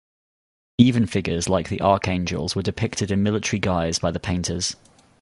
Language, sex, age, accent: English, male, 30-39, England English